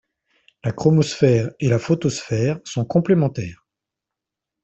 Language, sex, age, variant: French, male, 40-49, Français de métropole